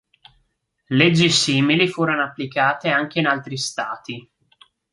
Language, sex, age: Italian, male, 19-29